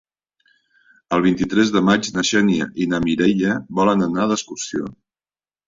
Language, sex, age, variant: Catalan, male, 60-69, Central